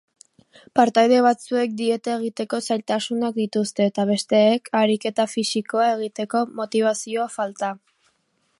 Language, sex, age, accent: Basque, female, 40-49, Erdialdekoa edo Nafarra (Gipuzkoa, Nafarroa)